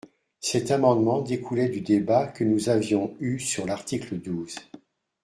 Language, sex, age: French, male, 60-69